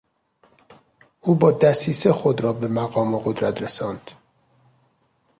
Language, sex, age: Persian, male, 30-39